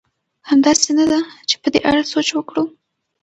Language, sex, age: Pashto, female, 19-29